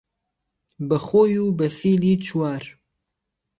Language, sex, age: Central Kurdish, male, 19-29